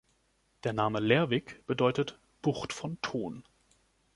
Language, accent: German, Deutschland Deutsch